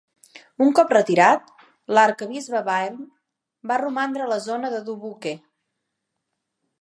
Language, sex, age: Catalan, female, 40-49